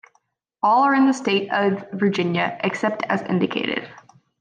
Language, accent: English, United States English